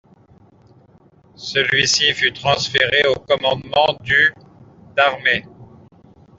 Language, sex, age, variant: French, male, 50-59, Français de métropole